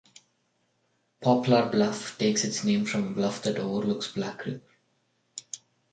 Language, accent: English, India and South Asia (India, Pakistan, Sri Lanka)